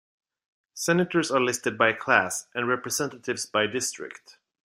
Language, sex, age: English, male, 30-39